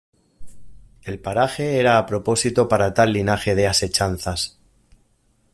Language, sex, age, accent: Spanish, male, 40-49, España: Norte peninsular (Asturias, Castilla y León, Cantabria, País Vasco, Navarra, Aragón, La Rioja, Guadalajara, Cuenca)